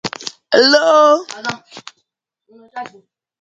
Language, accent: English, United States English